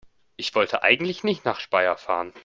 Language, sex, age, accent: German, male, 19-29, Deutschland Deutsch